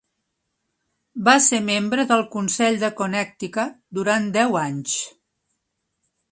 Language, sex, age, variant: Catalan, female, 60-69, Central